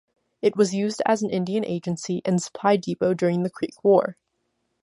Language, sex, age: English, female, 19-29